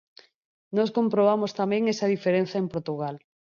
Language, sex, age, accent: Galician, female, 40-49, Normativo (estándar)